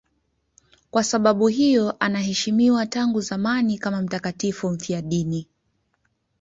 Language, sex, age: Swahili, female, 19-29